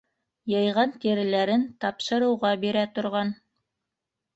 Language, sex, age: Bashkir, female, 50-59